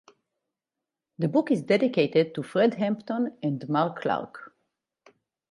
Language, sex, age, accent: English, female, 40-49, Israeli